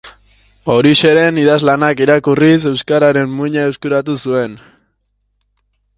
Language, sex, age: Basque, male, 30-39